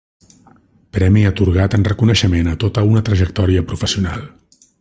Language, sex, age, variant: Catalan, male, 40-49, Central